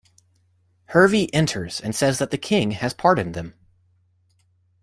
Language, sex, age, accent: English, male, 19-29, United States English